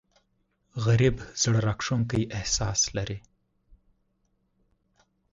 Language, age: Pashto, 30-39